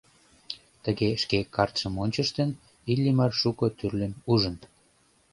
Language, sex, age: Mari, male, 30-39